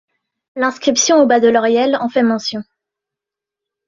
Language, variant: French, Français de métropole